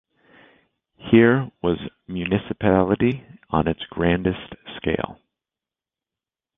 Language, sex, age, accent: English, male, 30-39, United States English